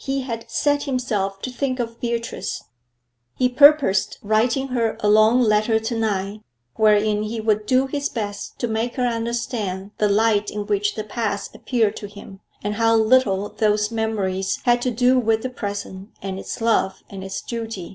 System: none